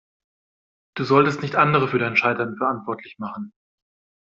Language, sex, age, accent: German, male, 30-39, Deutschland Deutsch